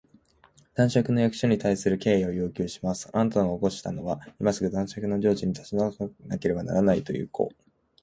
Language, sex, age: Japanese, male, 19-29